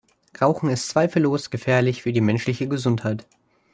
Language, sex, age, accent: German, male, under 19, Deutschland Deutsch